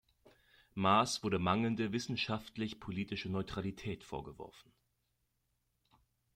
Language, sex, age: German, male, 30-39